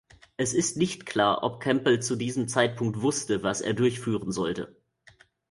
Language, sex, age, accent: German, male, 19-29, Deutschland Deutsch